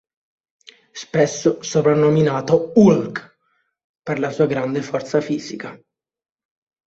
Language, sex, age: Italian, male, 19-29